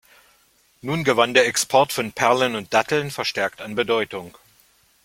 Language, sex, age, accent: German, male, 40-49, Deutschland Deutsch